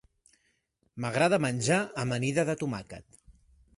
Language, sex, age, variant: Catalan, male, 30-39, Central